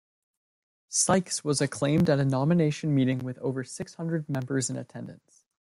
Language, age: English, 19-29